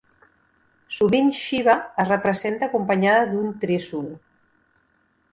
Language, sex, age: Catalan, female, 50-59